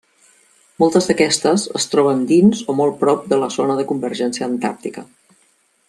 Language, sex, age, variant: Catalan, female, 50-59, Central